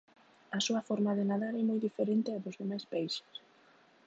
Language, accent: Galician, Normativo (estándar)